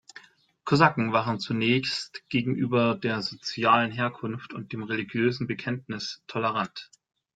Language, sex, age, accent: German, male, 19-29, Deutschland Deutsch